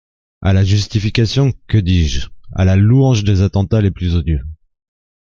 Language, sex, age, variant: French, male, 40-49, Français de métropole